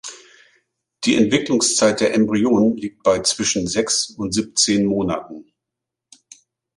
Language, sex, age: German, male, 50-59